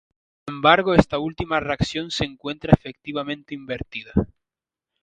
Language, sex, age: Spanish, male, 19-29